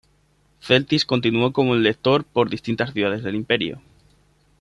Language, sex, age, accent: Spanish, male, 19-29, España: Centro-Sur peninsular (Madrid, Toledo, Castilla-La Mancha)